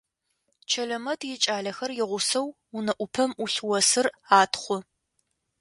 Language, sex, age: Adyghe, female, 19-29